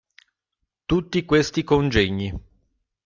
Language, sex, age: Italian, male, 50-59